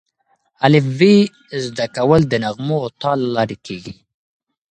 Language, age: Pashto, 19-29